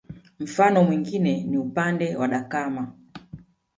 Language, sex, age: Swahili, female, 40-49